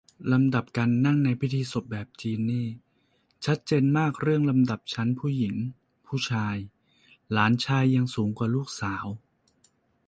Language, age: Thai, 40-49